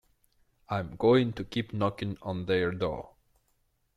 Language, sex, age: English, male, 19-29